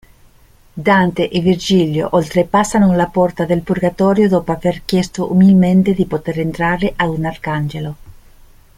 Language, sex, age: Italian, female, 50-59